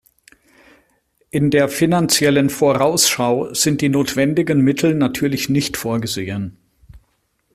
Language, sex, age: German, male, 40-49